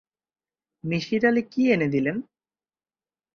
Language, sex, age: Bengali, male, 19-29